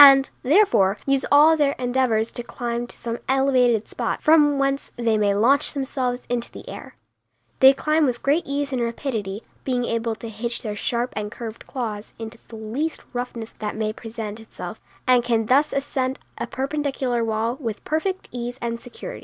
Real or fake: real